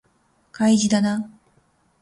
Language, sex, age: Japanese, female, 40-49